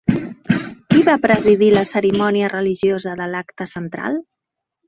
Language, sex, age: Catalan, female, 40-49